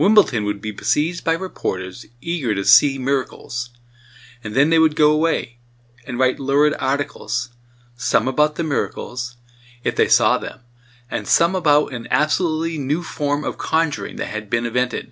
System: none